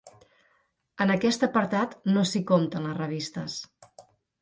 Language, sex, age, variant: Catalan, female, 40-49, Central